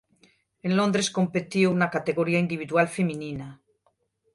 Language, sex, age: Galician, female, 50-59